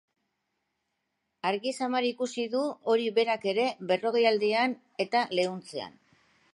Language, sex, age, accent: Basque, female, 50-59, Mendebalekoa (Araba, Bizkaia, Gipuzkoako mendebaleko herri batzuk)